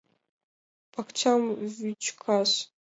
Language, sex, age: Mari, female, 19-29